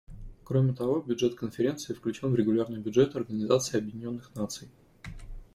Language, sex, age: Russian, male, 30-39